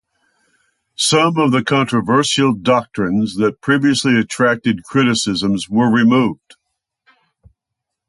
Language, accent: English, United States English